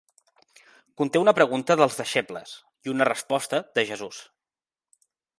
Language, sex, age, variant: Catalan, male, 30-39, Central